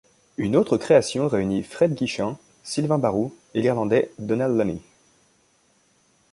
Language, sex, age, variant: French, male, 19-29, Français de métropole